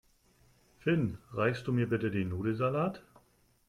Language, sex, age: German, male, 30-39